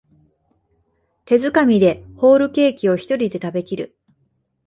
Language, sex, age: Japanese, female, 30-39